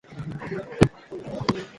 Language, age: English, 19-29